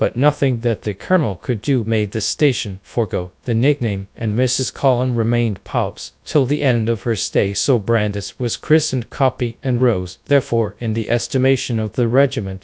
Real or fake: fake